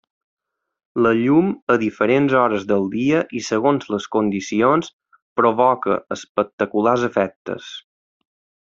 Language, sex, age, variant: Catalan, male, 30-39, Balear